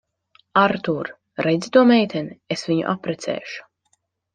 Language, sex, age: Latvian, female, under 19